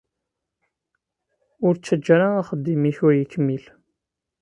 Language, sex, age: Kabyle, male, 19-29